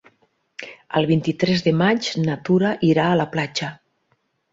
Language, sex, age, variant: Catalan, female, 50-59, Nord-Occidental